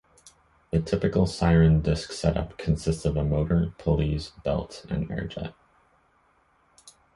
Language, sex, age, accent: English, male, under 19, United States English